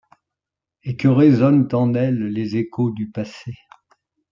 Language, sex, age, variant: French, male, 70-79, Français de métropole